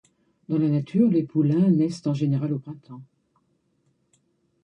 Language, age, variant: French, 60-69, Français de métropole